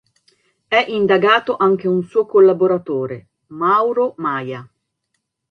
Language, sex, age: Italian, female, 40-49